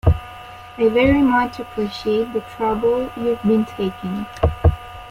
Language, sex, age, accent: English, female, 19-29, United States English